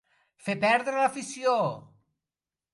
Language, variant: Catalan, Central